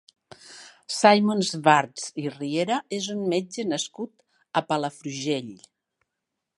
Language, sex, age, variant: Catalan, female, 60-69, Nord-Occidental